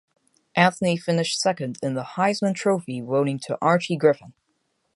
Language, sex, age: English, male, under 19